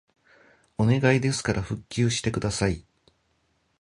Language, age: Japanese, 50-59